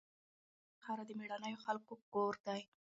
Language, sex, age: Pashto, female, 19-29